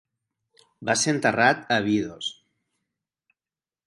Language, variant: Catalan, Central